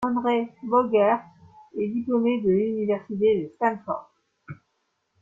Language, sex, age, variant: French, female, 50-59, Français de métropole